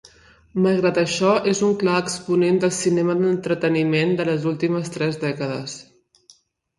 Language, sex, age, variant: Catalan, female, 40-49, Central